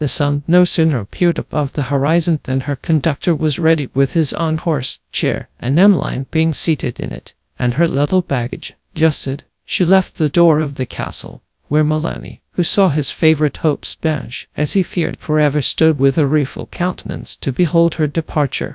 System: TTS, GradTTS